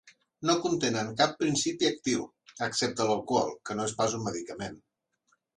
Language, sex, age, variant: Catalan, male, 30-39, Central